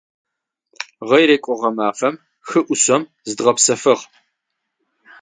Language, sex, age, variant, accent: Adyghe, male, 40-49, Адыгабзэ (Кирил, пстэумэ зэдыряе), Бжъэдыгъу (Bjeduğ)